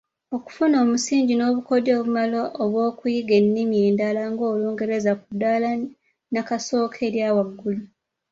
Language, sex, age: Ganda, female, 19-29